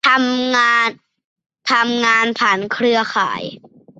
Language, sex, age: Thai, male, 30-39